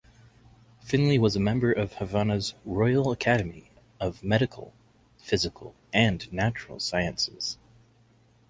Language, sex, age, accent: English, male, 30-39, United States English